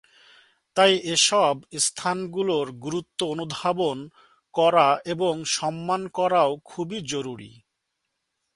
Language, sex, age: Bengali, male, 30-39